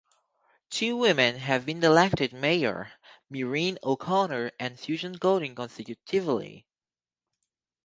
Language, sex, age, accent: English, female, 19-29, United States English